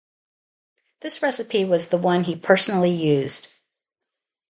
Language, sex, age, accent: English, female, 60-69, United States English